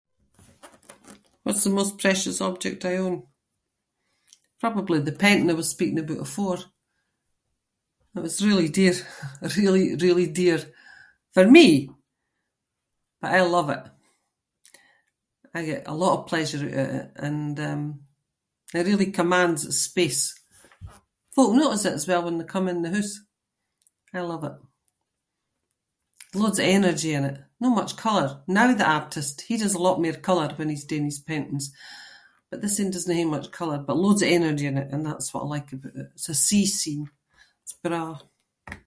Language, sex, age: Scots, female, 70-79